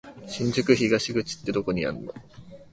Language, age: Japanese, 19-29